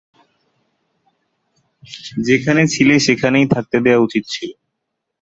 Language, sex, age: Bengali, male, 19-29